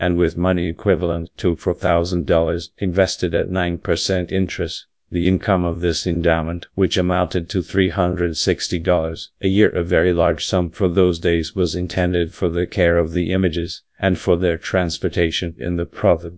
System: TTS, GradTTS